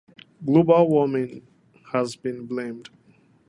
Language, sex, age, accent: English, male, 19-29, Nigerian English